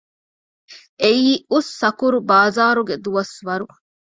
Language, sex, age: Divehi, female, 30-39